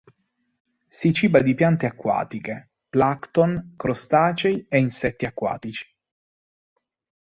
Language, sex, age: Italian, male, 30-39